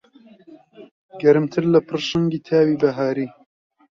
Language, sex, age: Central Kurdish, male, 19-29